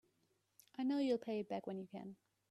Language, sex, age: English, female, 30-39